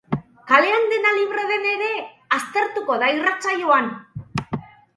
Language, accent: Basque, Erdialdekoa edo Nafarra (Gipuzkoa, Nafarroa)